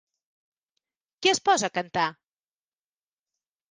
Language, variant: Catalan, Central